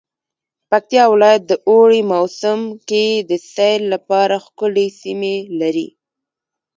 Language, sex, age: Pashto, female, 19-29